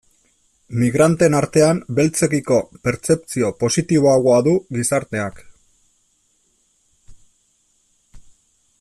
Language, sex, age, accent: Basque, male, 40-49, Erdialdekoa edo Nafarra (Gipuzkoa, Nafarroa)